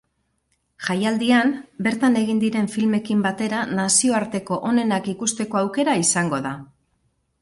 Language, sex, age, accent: Basque, female, 50-59, Mendebalekoa (Araba, Bizkaia, Gipuzkoako mendebaleko herri batzuk)